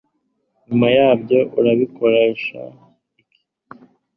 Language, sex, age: Kinyarwanda, male, under 19